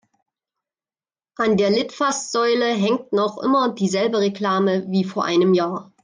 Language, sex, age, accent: German, female, 40-49, Deutschland Deutsch